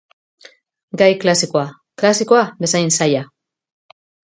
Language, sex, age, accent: Basque, female, 40-49, Mendebalekoa (Araba, Bizkaia, Gipuzkoako mendebaleko herri batzuk)